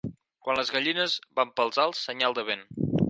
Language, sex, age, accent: Catalan, male, 19-29, Garrotxi